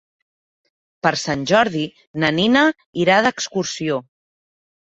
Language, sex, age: Catalan, female, 30-39